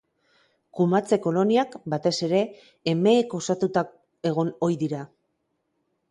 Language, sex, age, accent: Basque, female, 40-49, Mendebalekoa (Araba, Bizkaia, Gipuzkoako mendebaleko herri batzuk)